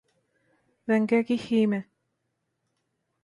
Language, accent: Spanish, España: Islas Canarias